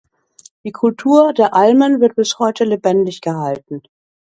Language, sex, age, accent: German, female, 60-69, Deutschland Deutsch